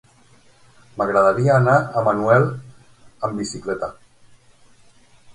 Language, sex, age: Catalan, male, 50-59